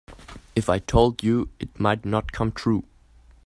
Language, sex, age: English, male, under 19